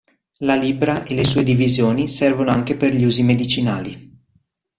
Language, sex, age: Italian, male, 19-29